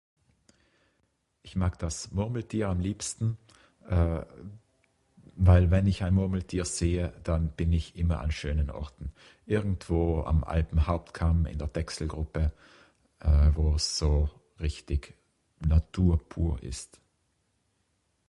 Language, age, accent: German, 40-49, Österreichisches Deutsch